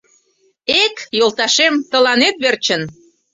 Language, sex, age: Mari, female, 40-49